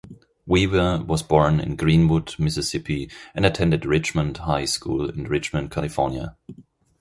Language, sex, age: English, male, 30-39